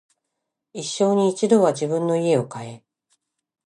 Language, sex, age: Japanese, female, 50-59